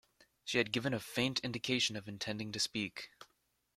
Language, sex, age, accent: English, male, under 19, United States English